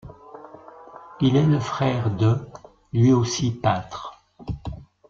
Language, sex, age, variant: French, male, 60-69, Français de métropole